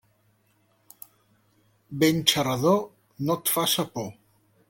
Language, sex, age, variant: Catalan, male, 40-49, Central